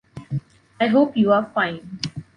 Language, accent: English, India and South Asia (India, Pakistan, Sri Lanka)